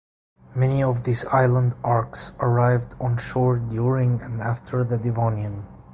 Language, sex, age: English, male, 19-29